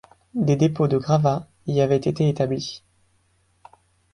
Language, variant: French, Français de métropole